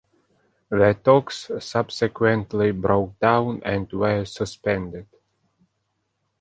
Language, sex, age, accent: English, male, 30-39, United States English